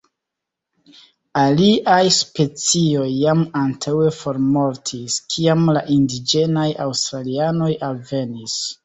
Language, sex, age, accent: Esperanto, male, 30-39, Internacia